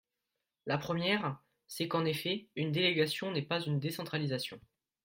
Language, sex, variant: French, male, Français de métropole